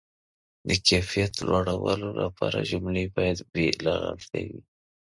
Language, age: Pashto, 19-29